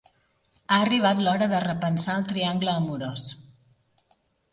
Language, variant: Catalan, Central